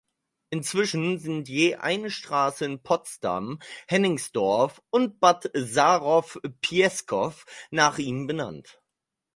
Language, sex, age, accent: German, male, 30-39, Deutschland Deutsch